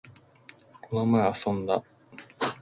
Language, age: Japanese, 19-29